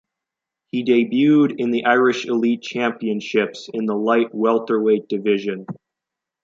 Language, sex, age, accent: English, male, under 19, United States English